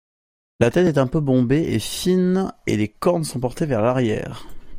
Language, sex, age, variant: French, male, under 19, Français de métropole